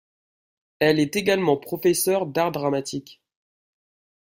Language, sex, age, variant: French, male, 19-29, Français de métropole